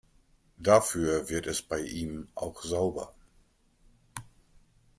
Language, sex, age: German, male, 50-59